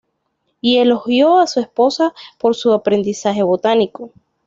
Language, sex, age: Spanish, female, 19-29